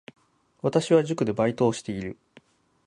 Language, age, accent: Japanese, 30-39, 標準